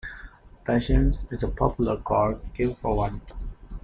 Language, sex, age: English, male, under 19